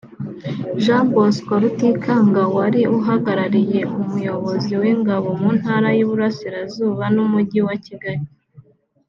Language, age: Kinyarwanda, 19-29